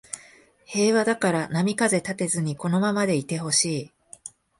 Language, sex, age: Japanese, female, 40-49